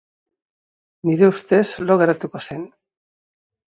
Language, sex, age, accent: Basque, female, 40-49, Mendebalekoa (Araba, Bizkaia, Gipuzkoako mendebaleko herri batzuk)